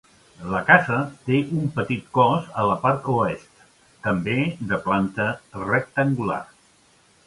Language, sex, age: Catalan, male, 60-69